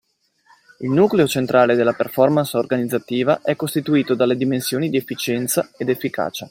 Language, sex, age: Italian, male, 30-39